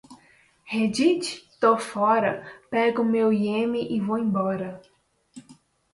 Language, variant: Portuguese, Portuguese (Brasil)